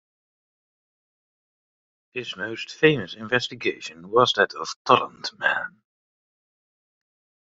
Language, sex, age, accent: English, male, 30-39, England English